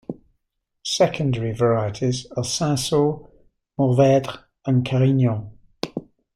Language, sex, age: English, male, 60-69